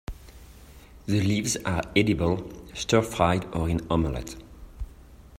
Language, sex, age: English, male, 40-49